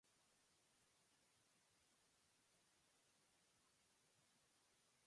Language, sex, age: English, female, 19-29